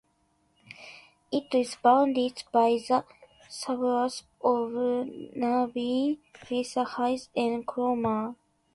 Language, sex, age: English, female, 19-29